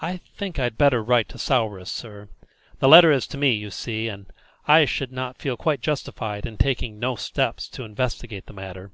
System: none